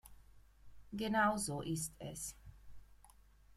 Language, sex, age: German, female, 30-39